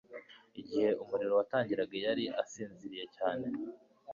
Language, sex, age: Kinyarwanda, male, 19-29